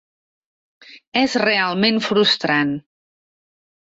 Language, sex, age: Catalan, female, 40-49